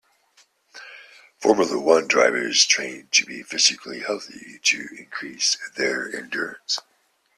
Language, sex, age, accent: English, male, 50-59, England English